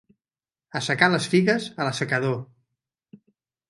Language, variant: Catalan, Central